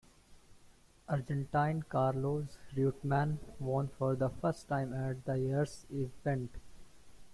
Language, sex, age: English, male, 19-29